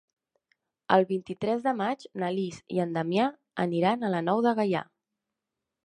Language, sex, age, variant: Catalan, female, 19-29, Central